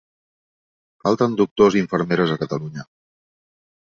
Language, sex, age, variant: Catalan, male, 40-49, Central